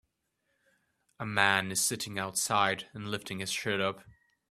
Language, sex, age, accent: English, male, 19-29, England English